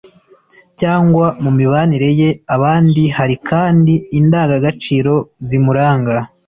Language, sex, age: Kinyarwanda, male, 19-29